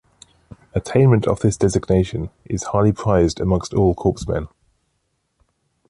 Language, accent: English, England English